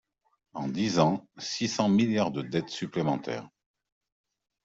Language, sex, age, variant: French, male, 50-59, Français de métropole